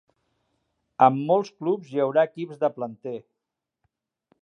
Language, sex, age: Catalan, male, 60-69